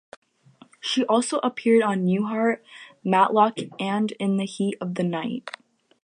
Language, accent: English, United States English